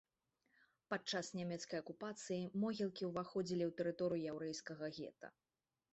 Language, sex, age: Belarusian, female, 30-39